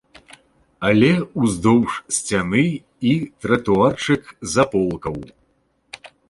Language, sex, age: Belarusian, male, 40-49